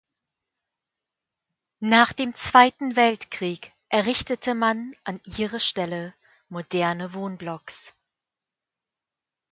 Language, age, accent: German, 19-29, Deutschland Deutsch